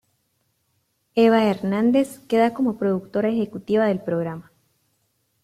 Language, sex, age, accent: Spanish, female, 30-39, América central